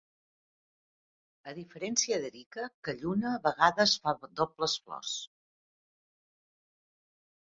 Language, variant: Catalan, Central